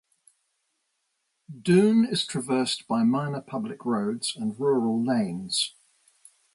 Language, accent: English, England English